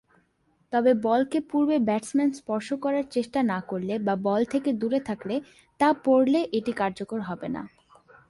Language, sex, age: Bengali, female, 19-29